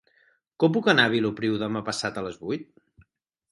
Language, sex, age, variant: Catalan, male, 40-49, Central